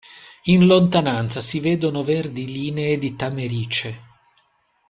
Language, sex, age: Italian, male, 50-59